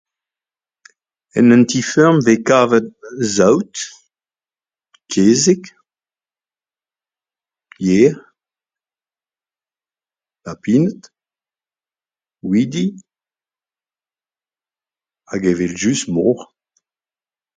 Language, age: Breton, 60-69